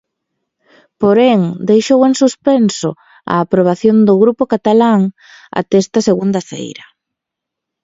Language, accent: Galician, Normativo (estándar)